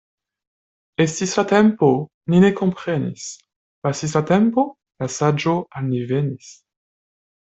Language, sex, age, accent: Esperanto, male, 19-29, Internacia